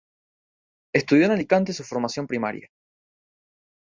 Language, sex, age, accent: Spanish, male, under 19, Rioplatense: Argentina, Uruguay, este de Bolivia, Paraguay